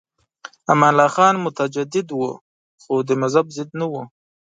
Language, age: Pashto, 19-29